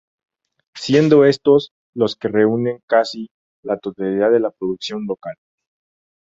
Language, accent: Spanish, México